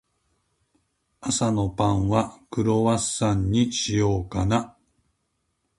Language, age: Japanese, 50-59